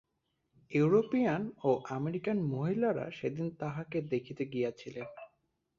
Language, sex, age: Bengali, male, 19-29